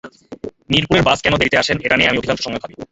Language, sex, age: Bengali, male, 19-29